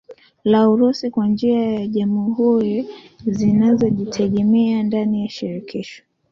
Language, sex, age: Swahili, female, 19-29